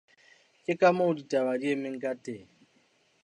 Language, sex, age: Southern Sotho, male, 30-39